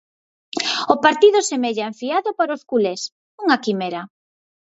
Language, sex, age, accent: Galician, female, 50-59, Normativo (estándar)